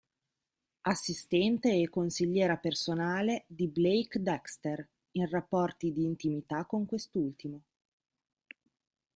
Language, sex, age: Italian, female, 30-39